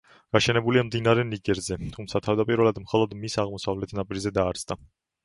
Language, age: Georgian, under 19